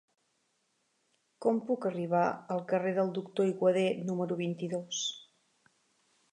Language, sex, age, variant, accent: Catalan, female, 50-59, Central, gironí